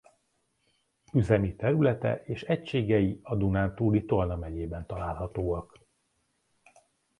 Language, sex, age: Hungarian, male, 30-39